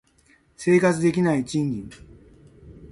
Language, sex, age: Japanese, male, 60-69